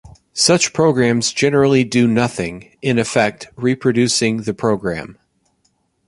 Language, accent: English, United States English